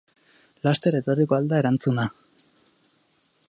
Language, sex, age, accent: Basque, male, 19-29, Erdialdekoa edo Nafarra (Gipuzkoa, Nafarroa)